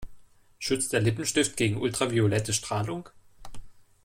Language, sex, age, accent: German, male, 19-29, Deutschland Deutsch